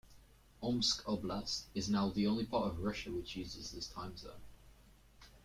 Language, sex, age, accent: English, male, under 19, England English